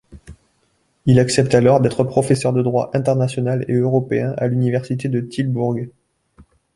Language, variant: French, Français de métropole